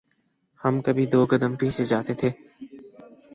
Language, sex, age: Urdu, male, 19-29